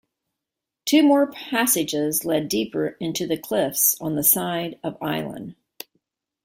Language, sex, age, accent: English, female, 60-69, United States English